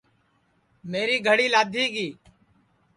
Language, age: Sansi, 19-29